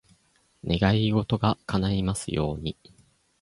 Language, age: Japanese, under 19